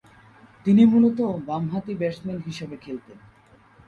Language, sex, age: Bengali, male, 19-29